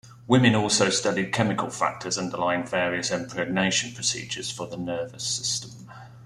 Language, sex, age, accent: English, male, 40-49, England English